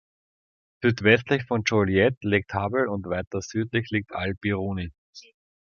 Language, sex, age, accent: German, male, 30-39, Österreichisches Deutsch